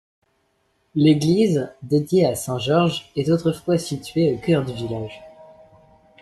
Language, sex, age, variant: French, male, 19-29, Français de métropole